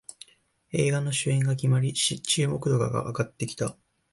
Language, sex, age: Japanese, male, 19-29